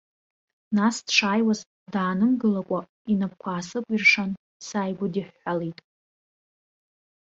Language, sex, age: Abkhazian, female, under 19